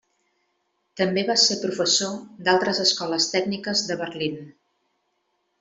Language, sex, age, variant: Catalan, female, 40-49, Central